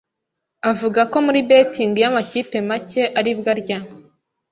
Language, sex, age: Kinyarwanda, female, 19-29